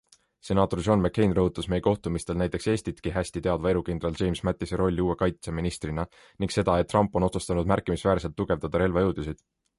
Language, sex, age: Estonian, male, 19-29